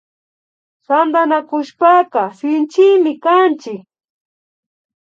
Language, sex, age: Imbabura Highland Quichua, female, 30-39